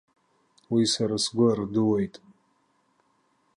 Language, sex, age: Abkhazian, male, 30-39